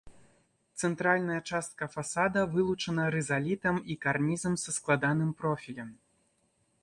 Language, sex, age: Belarusian, male, 19-29